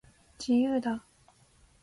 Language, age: Japanese, 19-29